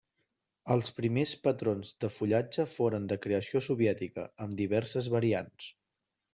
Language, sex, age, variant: Catalan, male, 19-29, Central